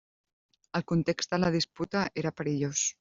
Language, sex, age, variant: Catalan, female, 30-39, Central